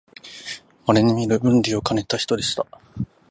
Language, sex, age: Japanese, male, 19-29